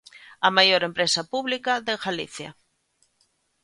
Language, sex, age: Galician, female, 30-39